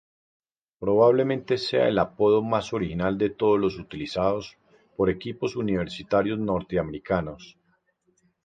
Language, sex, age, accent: Spanish, male, 40-49, Andino-Pacífico: Colombia, Perú, Ecuador, oeste de Bolivia y Venezuela andina